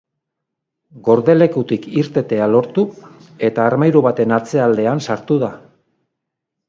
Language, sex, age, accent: Basque, male, 60-69, Erdialdekoa edo Nafarra (Gipuzkoa, Nafarroa)